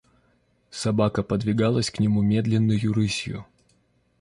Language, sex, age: Russian, male, 30-39